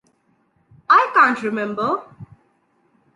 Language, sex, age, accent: English, female, 19-29, India and South Asia (India, Pakistan, Sri Lanka)